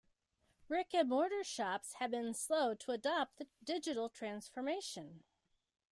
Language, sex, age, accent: English, female, 60-69, United States English